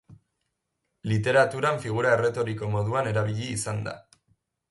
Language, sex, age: Basque, male, 19-29